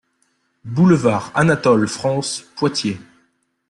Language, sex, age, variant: French, male, 19-29, Français de métropole